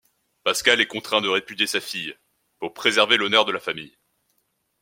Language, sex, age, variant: French, male, 19-29, Français de métropole